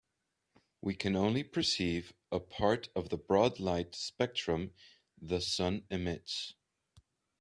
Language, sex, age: English, male, 30-39